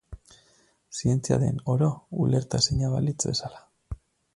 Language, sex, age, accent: Basque, male, 30-39, Mendebalekoa (Araba, Bizkaia, Gipuzkoako mendebaleko herri batzuk)